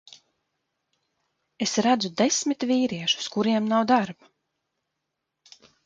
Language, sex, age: Latvian, female, 30-39